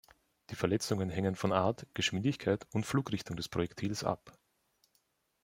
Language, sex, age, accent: German, male, 30-39, Österreichisches Deutsch